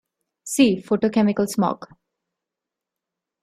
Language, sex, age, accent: English, female, 30-39, India and South Asia (India, Pakistan, Sri Lanka)